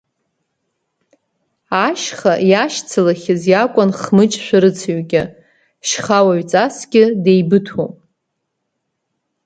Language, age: Abkhazian, 30-39